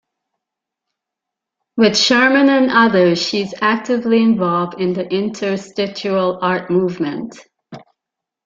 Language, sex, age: English, female, 50-59